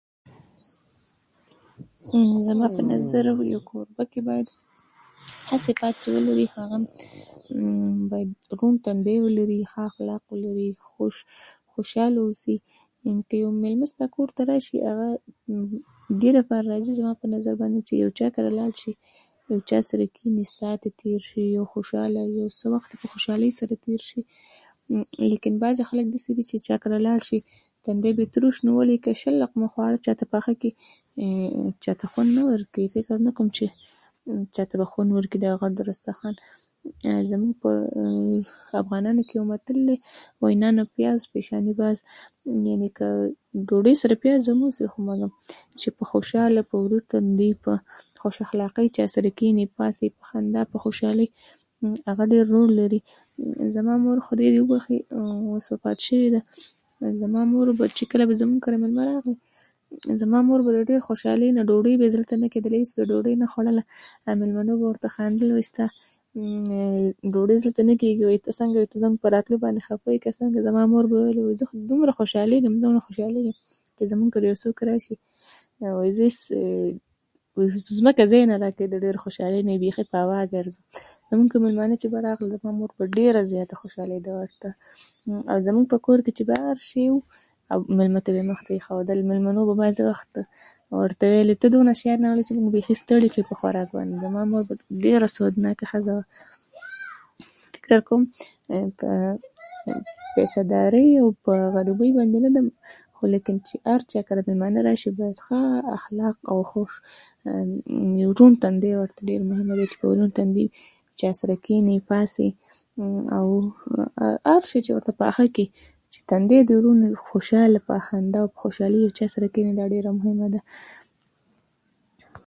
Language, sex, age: Pashto, female, 19-29